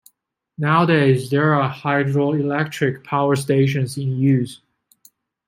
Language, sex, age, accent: English, male, 19-29, Hong Kong English